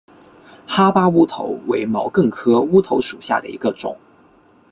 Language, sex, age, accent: Chinese, male, 19-29, 出生地：广东省